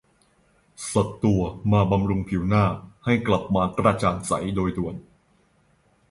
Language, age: Thai, 19-29